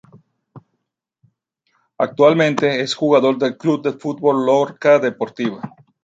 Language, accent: Spanish, Caribe: Cuba, Venezuela, Puerto Rico, República Dominicana, Panamá, Colombia caribeña, México caribeño, Costa del golfo de México